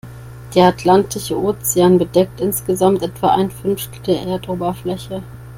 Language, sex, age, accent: German, female, 19-29, Deutschland Deutsch